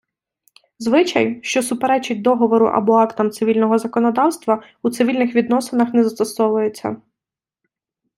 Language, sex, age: Ukrainian, female, 19-29